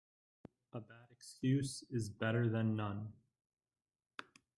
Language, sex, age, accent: English, male, 19-29, United States English